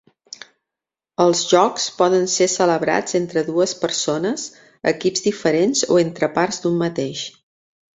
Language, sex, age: Catalan, female, 40-49